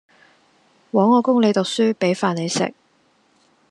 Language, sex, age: Cantonese, female, 19-29